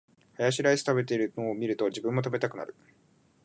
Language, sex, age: Japanese, male, 19-29